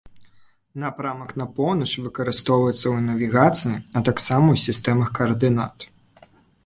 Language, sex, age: Belarusian, male, 19-29